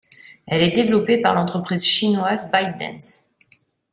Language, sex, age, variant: French, female, 30-39, Français de métropole